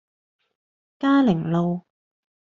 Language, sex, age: Cantonese, female, 19-29